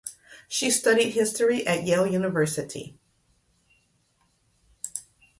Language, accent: English, United States English